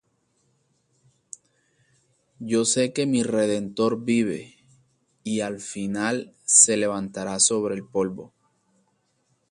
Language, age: Spanish, 30-39